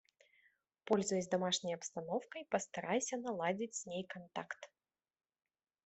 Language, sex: Russian, female